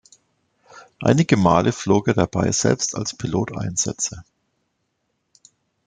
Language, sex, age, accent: German, male, 40-49, Deutschland Deutsch